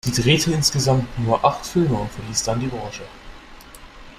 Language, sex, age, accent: German, male, under 19, Deutschland Deutsch